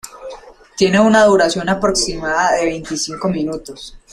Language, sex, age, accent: Spanish, male, under 19, Andino-Pacífico: Colombia, Perú, Ecuador, oeste de Bolivia y Venezuela andina